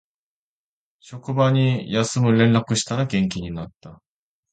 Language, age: Japanese, 30-39